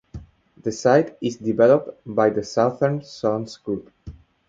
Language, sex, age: English, male, 19-29